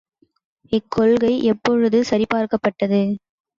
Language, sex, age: Tamil, female, under 19